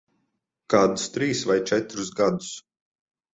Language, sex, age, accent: Latvian, male, 30-39, Riga; Dzimtā valoda; nav